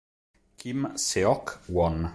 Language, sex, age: Italian, male, 30-39